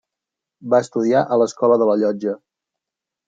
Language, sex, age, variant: Catalan, male, 30-39, Central